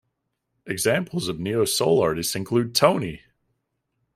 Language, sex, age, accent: English, male, 19-29, United States English